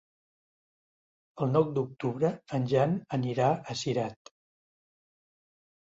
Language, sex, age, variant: Catalan, male, 60-69, Central